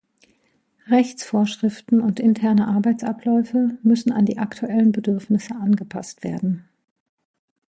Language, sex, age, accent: German, female, 50-59, Deutschland Deutsch